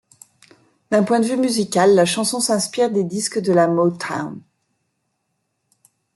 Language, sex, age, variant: French, female, 50-59, Français de métropole